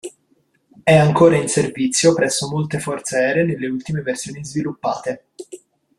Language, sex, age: Italian, male, under 19